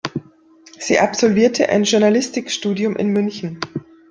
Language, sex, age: German, female, 30-39